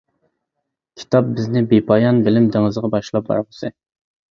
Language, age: Uyghur, 19-29